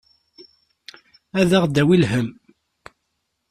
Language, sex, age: Kabyle, male, 30-39